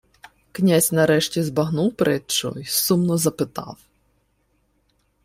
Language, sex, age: Ukrainian, female, 30-39